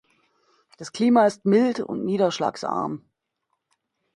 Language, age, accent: German, 40-49, Deutschland Deutsch